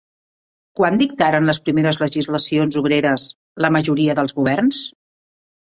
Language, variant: Catalan, Central